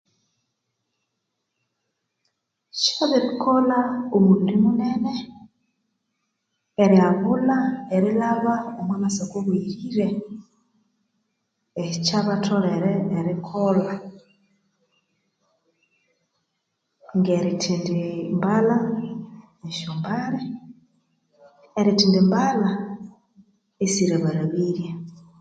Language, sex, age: Konzo, female, 30-39